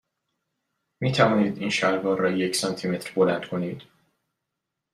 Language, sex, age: Persian, male, 30-39